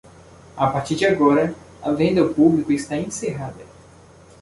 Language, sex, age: Portuguese, male, 19-29